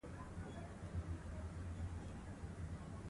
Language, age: Pashto, 19-29